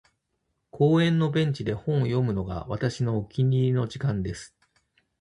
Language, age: Japanese, 40-49